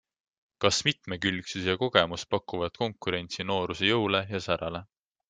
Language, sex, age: Estonian, male, 19-29